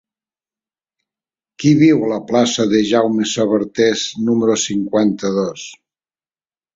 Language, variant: Catalan, Septentrional